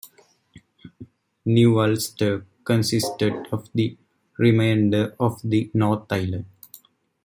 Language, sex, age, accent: English, male, 19-29, United States English